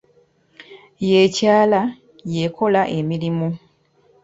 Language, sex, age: Ganda, female, 30-39